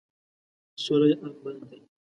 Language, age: Pashto, 19-29